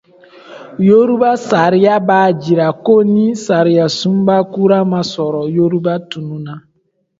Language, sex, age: Dyula, male, 19-29